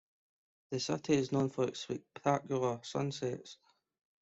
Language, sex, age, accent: English, male, 19-29, Scottish English